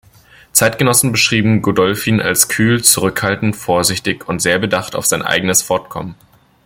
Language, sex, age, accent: German, male, 19-29, Deutschland Deutsch